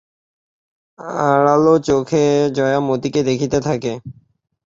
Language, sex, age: Bengali, male, 19-29